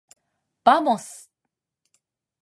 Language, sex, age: Japanese, female, 40-49